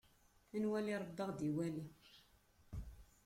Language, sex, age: Kabyle, female, 80-89